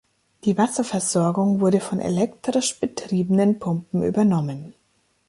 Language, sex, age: German, female, 30-39